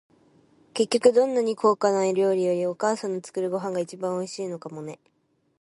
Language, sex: Japanese, female